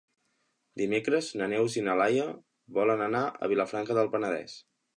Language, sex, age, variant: Catalan, male, 19-29, Central